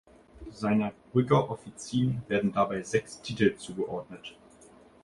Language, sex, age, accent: German, male, under 19, Deutschland Deutsch